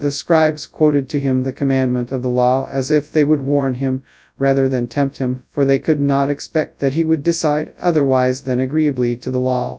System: TTS, FastPitch